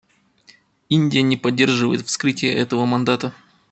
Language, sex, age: Russian, male, 30-39